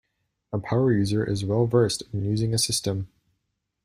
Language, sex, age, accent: English, male, 19-29, United States English